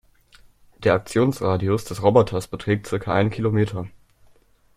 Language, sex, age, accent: German, male, under 19, Deutschland Deutsch